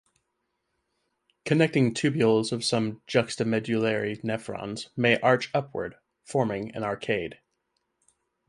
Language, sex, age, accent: English, male, 30-39, United States English